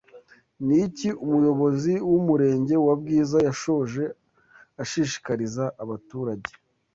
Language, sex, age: Kinyarwanda, male, 19-29